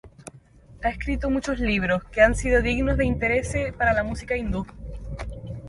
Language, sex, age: Spanish, female, 19-29